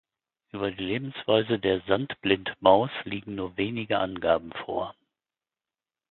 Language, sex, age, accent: German, male, 60-69, Deutschland Deutsch